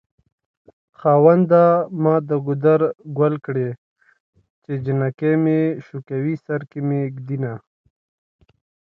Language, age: Pashto, 19-29